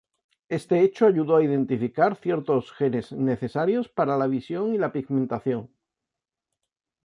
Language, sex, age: Spanish, male, 40-49